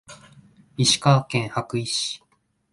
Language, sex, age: Japanese, male, 19-29